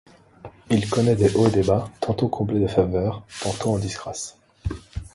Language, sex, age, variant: French, male, 30-39, Français de métropole